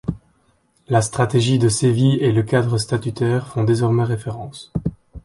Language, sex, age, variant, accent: French, male, 19-29, Français d'Europe, Français de Belgique